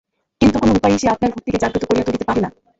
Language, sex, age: Bengali, female, under 19